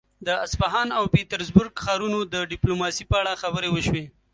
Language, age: Pashto, 19-29